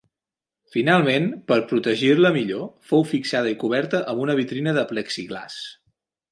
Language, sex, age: Catalan, male, 30-39